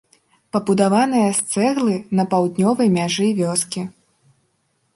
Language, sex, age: Belarusian, female, 19-29